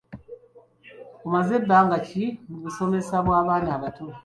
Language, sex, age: Ganda, male, 19-29